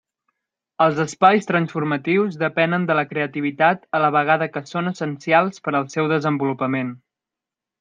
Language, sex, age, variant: Catalan, male, 19-29, Central